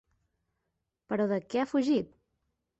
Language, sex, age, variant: Catalan, female, 19-29, Central